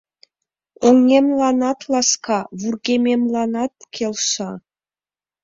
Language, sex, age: Mari, female, 19-29